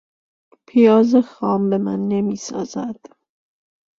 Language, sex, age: Persian, female, 30-39